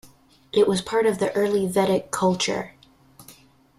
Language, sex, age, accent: English, male, under 19, United States English